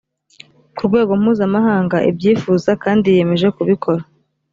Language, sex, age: Kinyarwanda, female, 19-29